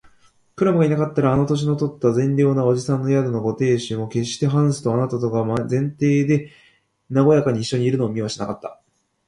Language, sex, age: Japanese, male, 19-29